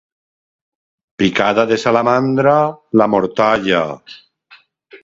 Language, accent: Catalan, valencià